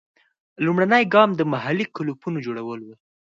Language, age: Pashto, under 19